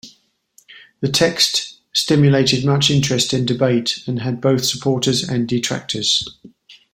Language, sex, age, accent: English, male, 40-49, England English